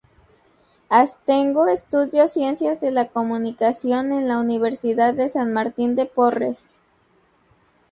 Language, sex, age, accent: Spanish, female, 19-29, México